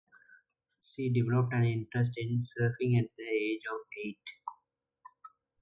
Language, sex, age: English, male, 19-29